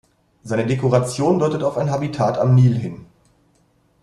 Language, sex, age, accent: German, male, 30-39, Deutschland Deutsch